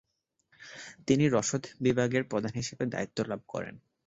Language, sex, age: Bengali, male, 19-29